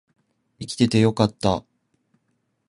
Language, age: Japanese, 19-29